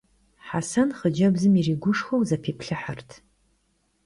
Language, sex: Kabardian, female